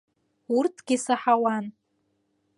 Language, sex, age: Abkhazian, female, 19-29